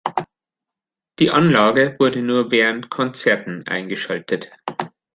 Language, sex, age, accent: German, male, 50-59, Deutschland Deutsch